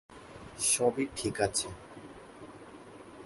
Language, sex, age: Bengali, male, 19-29